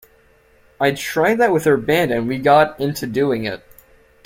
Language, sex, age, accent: English, male, under 19, Canadian English